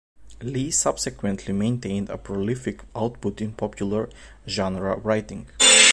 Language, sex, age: English, male, 19-29